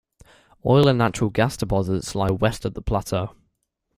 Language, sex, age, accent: English, male, 19-29, England English